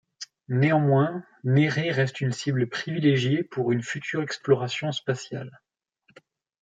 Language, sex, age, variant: French, male, 19-29, Français de métropole